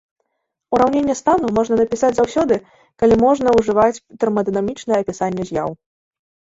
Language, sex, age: Belarusian, female, 19-29